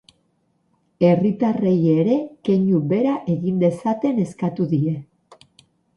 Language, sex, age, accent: Basque, female, 50-59, Mendebalekoa (Araba, Bizkaia, Gipuzkoako mendebaleko herri batzuk)